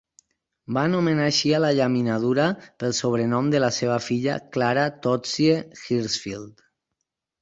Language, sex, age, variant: Catalan, male, 30-39, Nord-Occidental